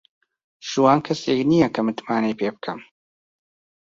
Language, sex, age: Central Kurdish, male, 19-29